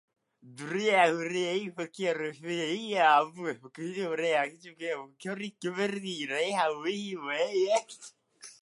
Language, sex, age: Japanese, female, 19-29